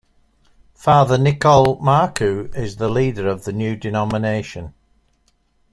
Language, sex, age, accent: English, male, 60-69, England English